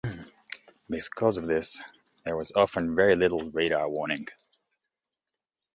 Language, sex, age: English, male, 30-39